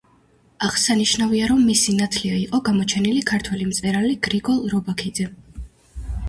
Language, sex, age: Georgian, female, 19-29